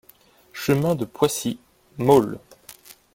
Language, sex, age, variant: French, male, 19-29, Français de métropole